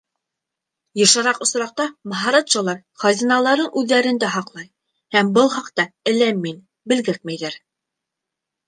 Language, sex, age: Bashkir, female, 19-29